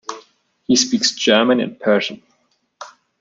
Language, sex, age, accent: English, male, 19-29, United States English